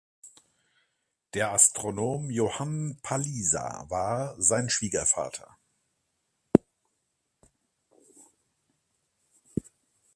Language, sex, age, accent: German, male, 60-69, Deutschland Deutsch